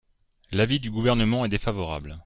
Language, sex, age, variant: French, male, 40-49, Français de métropole